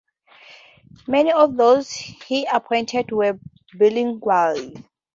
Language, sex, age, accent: English, female, 19-29, Southern African (South Africa, Zimbabwe, Namibia)